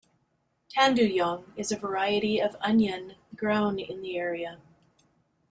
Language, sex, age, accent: English, female, 50-59, United States English